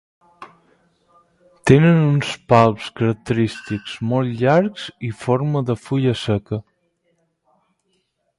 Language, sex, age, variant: Catalan, male, 19-29, Balear